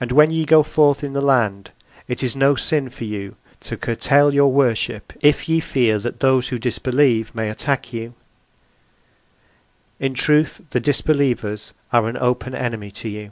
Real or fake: real